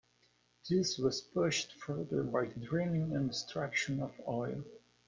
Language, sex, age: English, male, 19-29